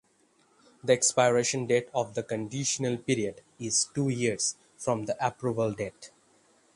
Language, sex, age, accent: English, male, under 19, India and South Asia (India, Pakistan, Sri Lanka)